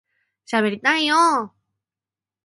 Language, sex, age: Japanese, female, 19-29